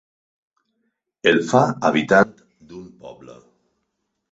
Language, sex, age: Catalan, male, 50-59